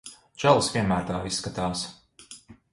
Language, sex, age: Latvian, male, 30-39